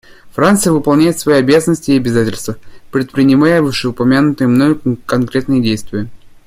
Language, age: Russian, 19-29